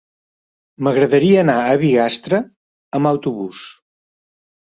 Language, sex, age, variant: Catalan, male, 50-59, Central